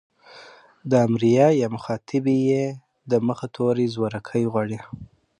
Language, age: Pashto, 19-29